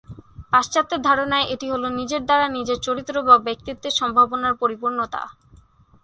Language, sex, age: Bengali, female, 19-29